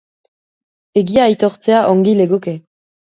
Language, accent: Basque, Nafar-lapurtarra edo Zuberotarra (Lapurdi, Nafarroa Beherea, Zuberoa)